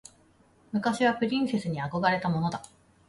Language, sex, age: Japanese, female, 30-39